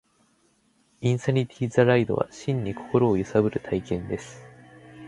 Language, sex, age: Japanese, male, 19-29